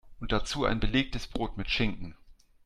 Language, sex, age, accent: German, male, 40-49, Deutschland Deutsch